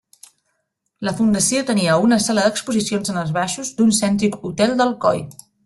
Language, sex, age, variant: Catalan, female, 19-29, Nord-Occidental